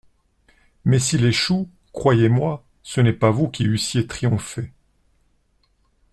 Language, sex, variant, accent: French, male, Français d'Europe, Français de Suisse